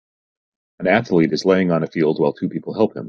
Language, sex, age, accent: English, male, 30-39, United States English